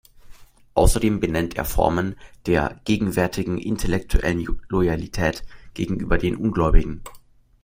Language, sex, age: German, male, under 19